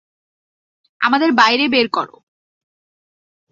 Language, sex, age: Bengali, female, 19-29